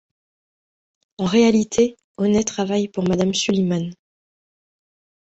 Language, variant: French, Français de métropole